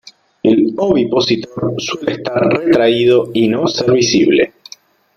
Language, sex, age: Spanish, male, 30-39